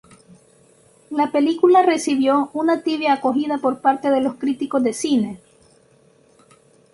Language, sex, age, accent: Spanish, female, 19-29, América central